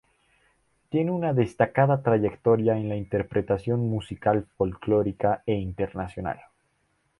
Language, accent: Spanish, Andino-Pacífico: Colombia, Perú, Ecuador, oeste de Bolivia y Venezuela andina